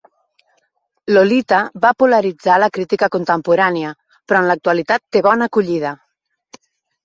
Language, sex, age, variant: Catalan, female, 40-49, Central